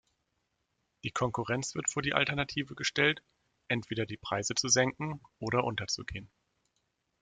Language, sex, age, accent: German, male, 30-39, Deutschland Deutsch